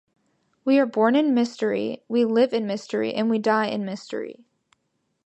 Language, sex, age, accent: English, female, under 19, United States English